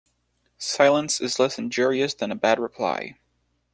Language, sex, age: English, male, 19-29